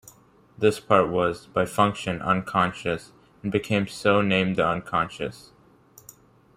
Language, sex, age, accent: English, male, under 19, United States English